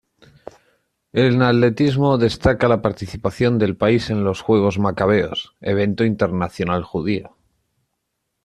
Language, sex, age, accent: Spanish, male, 19-29, España: Sur peninsular (Andalucia, Extremadura, Murcia)